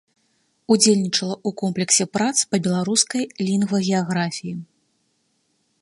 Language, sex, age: Belarusian, female, 30-39